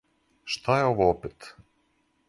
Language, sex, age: Serbian, male, 50-59